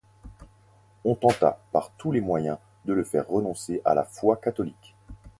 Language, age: French, 30-39